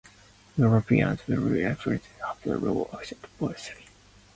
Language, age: English, 19-29